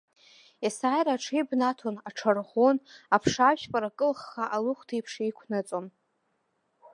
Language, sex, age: Abkhazian, female, 19-29